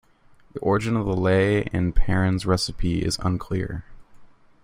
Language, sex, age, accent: English, male, 19-29, United States English